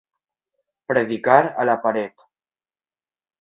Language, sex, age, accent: Catalan, male, under 19, valencià